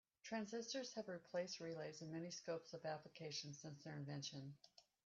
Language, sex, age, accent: English, female, 60-69, United States English